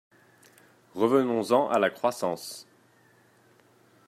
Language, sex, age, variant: French, male, 30-39, Français de métropole